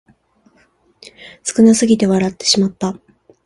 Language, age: Japanese, 19-29